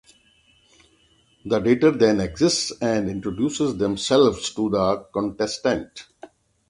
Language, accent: English, India and South Asia (India, Pakistan, Sri Lanka)